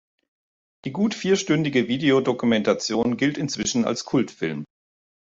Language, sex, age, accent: German, male, 40-49, Deutschland Deutsch